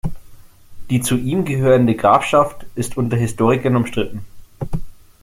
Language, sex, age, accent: German, male, 30-39, Deutschland Deutsch